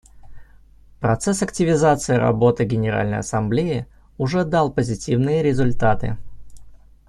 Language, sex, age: Russian, male, 30-39